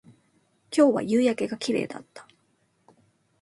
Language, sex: Japanese, female